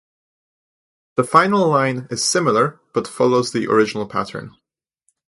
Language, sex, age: English, male, 19-29